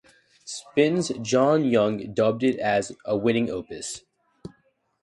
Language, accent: English, United States English